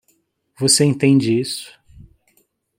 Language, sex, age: Portuguese, male, 40-49